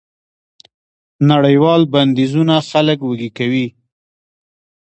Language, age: Pashto, 30-39